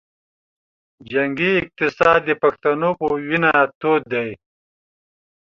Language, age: Pashto, 40-49